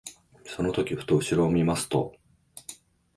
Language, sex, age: Japanese, male, 50-59